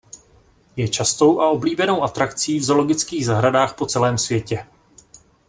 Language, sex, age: Czech, male, 30-39